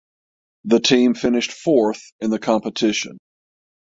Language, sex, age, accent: English, male, 50-59, United States English; southern United States